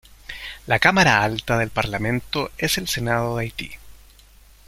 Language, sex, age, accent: Spanish, male, 40-49, Chileno: Chile, Cuyo